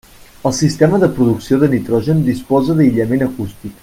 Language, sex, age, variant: Catalan, male, 30-39, Central